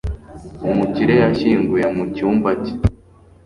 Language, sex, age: Kinyarwanda, male, under 19